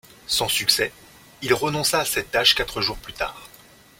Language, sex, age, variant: French, male, 30-39, Français de métropole